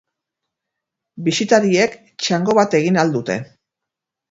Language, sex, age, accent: Basque, female, 50-59, Erdialdekoa edo Nafarra (Gipuzkoa, Nafarroa)